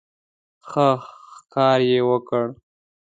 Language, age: Pashto, 19-29